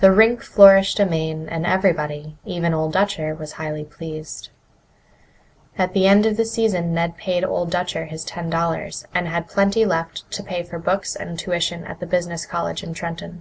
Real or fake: real